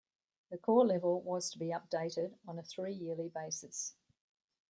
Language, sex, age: English, female, 60-69